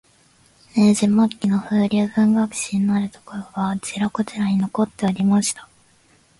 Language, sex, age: Japanese, female, 19-29